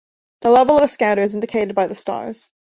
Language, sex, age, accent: English, female, 19-29, England English